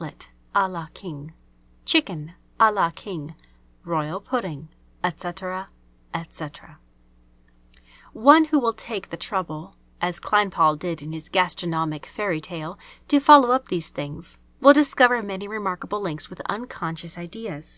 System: none